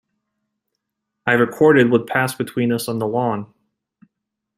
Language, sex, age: English, male, 30-39